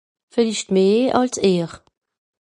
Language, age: Swiss German, 50-59